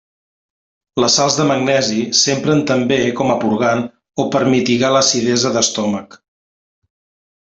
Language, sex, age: Catalan, male, 40-49